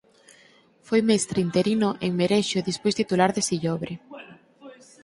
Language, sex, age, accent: Galician, female, under 19, Normativo (estándar)